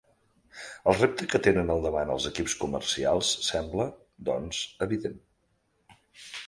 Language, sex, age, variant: Catalan, male, 40-49, Central